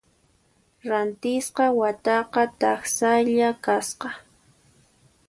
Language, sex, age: Puno Quechua, female, 19-29